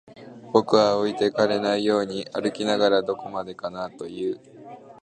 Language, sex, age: Japanese, male, under 19